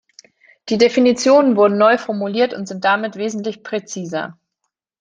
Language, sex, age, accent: German, female, 30-39, Deutschland Deutsch